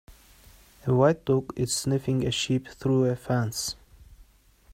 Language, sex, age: English, male, 19-29